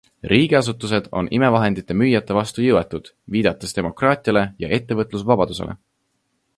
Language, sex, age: Estonian, male, 19-29